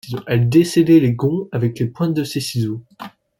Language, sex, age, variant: French, male, 19-29, Français de métropole